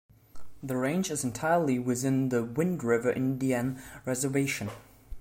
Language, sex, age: English, male, 19-29